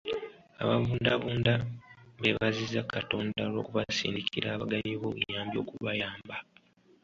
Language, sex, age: Ganda, male, 19-29